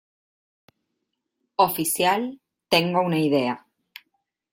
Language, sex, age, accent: Spanish, female, 30-39, Rioplatense: Argentina, Uruguay, este de Bolivia, Paraguay